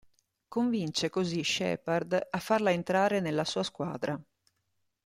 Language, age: Italian, 50-59